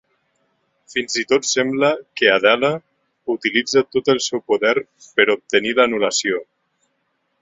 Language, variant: Catalan, Nord-Occidental